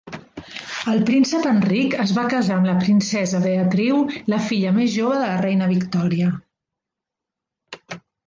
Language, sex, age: Catalan, female, 40-49